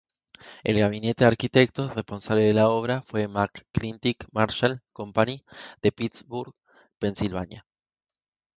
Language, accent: Spanish, Rioplatense: Argentina, Uruguay, este de Bolivia, Paraguay